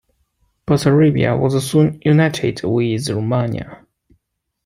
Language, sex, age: English, male, 19-29